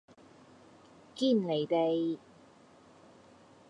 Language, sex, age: Cantonese, female, 30-39